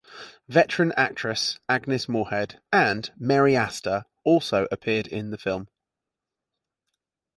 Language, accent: English, England English